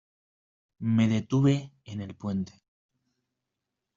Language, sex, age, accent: Spanish, male, 19-29, España: Centro-Sur peninsular (Madrid, Toledo, Castilla-La Mancha)